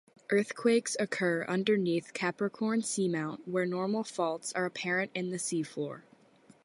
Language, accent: English, United States English